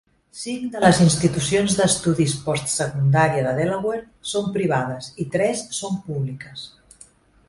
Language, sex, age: Catalan, female, 40-49